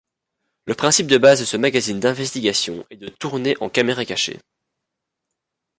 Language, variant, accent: French, Français d'Europe, Français de Belgique